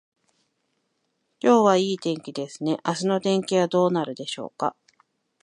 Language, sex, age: Japanese, female, 40-49